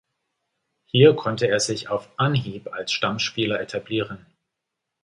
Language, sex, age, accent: German, male, 40-49, Deutschland Deutsch